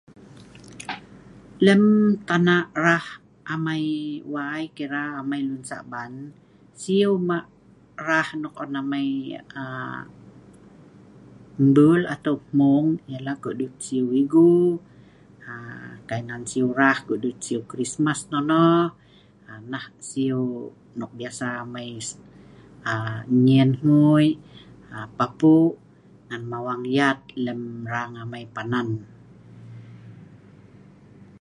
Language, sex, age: Sa'ban, female, 50-59